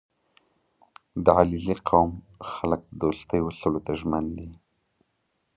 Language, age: Pashto, 19-29